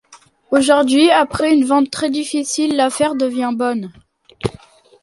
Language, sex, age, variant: French, male, 40-49, Français de métropole